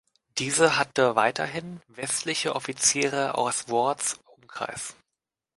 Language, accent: German, Deutschland Deutsch